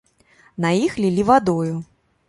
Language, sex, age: Belarusian, female, 40-49